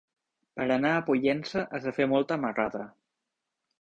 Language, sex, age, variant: Catalan, male, 19-29, Central